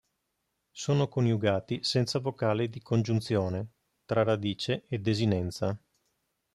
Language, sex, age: Italian, male, 50-59